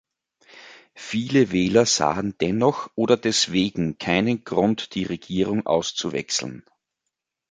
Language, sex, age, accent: German, male, 50-59, Österreichisches Deutsch